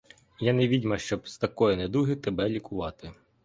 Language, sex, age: Ukrainian, male, 19-29